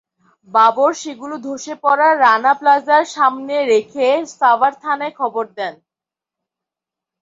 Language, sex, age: Bengali, female, 19-29